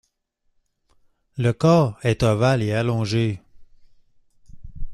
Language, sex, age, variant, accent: French, male, 19-29, Français d'Amérique du Nord, Français du Canada